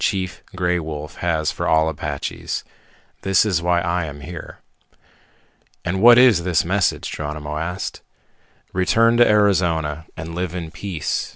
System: none